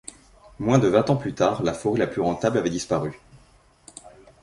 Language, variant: French, Français de métropole